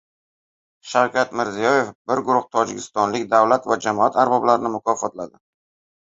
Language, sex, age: Uzbek, female, 30-39